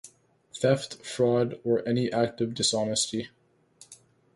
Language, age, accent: English, 19-29, Canadian English